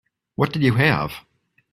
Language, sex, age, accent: English, male, 19-29, United States English